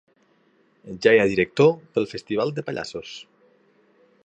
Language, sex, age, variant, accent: Catalan, male, 30-39, Central, Lleidatà